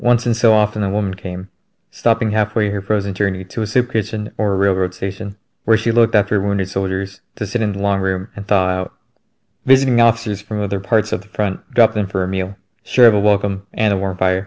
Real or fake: real